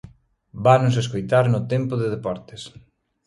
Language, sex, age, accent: Galician, male, 30-39, Normativo (estándar)